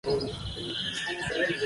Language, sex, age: Georgian, female, under 19